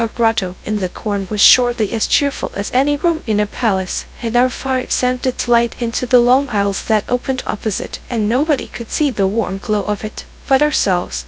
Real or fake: fake